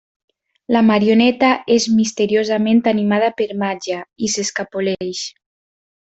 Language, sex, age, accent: Catalan, female, 19-29, valencià